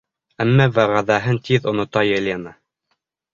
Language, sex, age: Bashkir, male, under 19